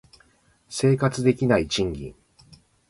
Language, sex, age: Japanese, male, 50-59